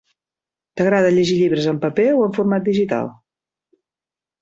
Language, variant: Catalan, Central